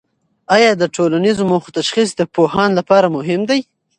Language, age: Pashto, 19-29